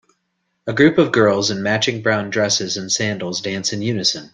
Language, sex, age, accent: English, male, 40-49, United States English